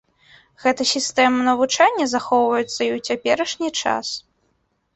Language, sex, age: Belarusian, female, under 19